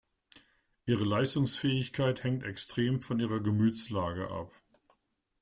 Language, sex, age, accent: German, male, 60-69, Deutschland Deutsch